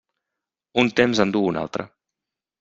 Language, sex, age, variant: Catalan, male, 40-49, Central